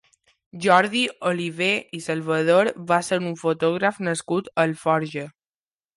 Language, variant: Catalan, Balear